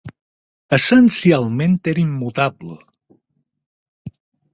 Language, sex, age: Catalan, male, 50-59